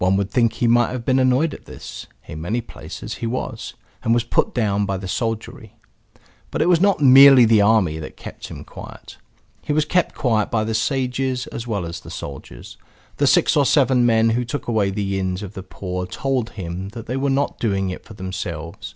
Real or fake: real